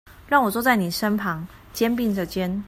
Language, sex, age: Chinese, female, 30-39